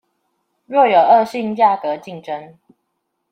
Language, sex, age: Chinese, female, 19-29